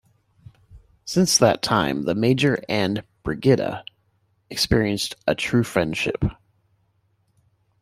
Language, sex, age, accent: English, male, 50-59, United States English